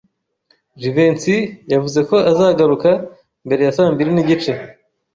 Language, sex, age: Kinyarwanda, male, 19-29